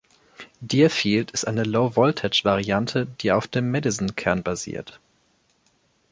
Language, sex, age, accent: German, male, 19-29, Deutschland Deutsch